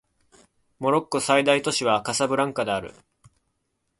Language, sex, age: Japanese, male, 19-29